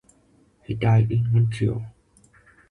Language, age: English, 19-29